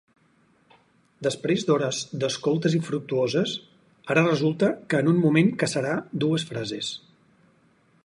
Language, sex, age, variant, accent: Catalan, male, 40-49, Central, central